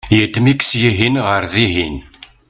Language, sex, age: Kabyle, male, 40-49